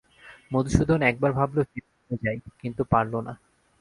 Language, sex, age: Bengali, male, 19-29